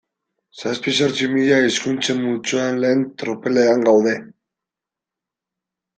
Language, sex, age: Basque, male, 19-29